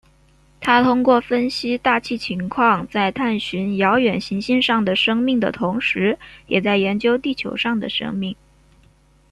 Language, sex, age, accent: Chinese, female, 19-29, 出生地：江西省